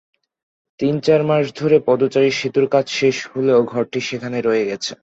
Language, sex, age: Bengali, male, 19-29